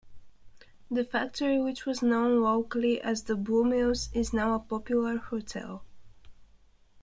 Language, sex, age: English, female, 19-29